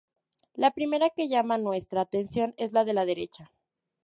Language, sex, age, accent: Spanish, female, 19-29, México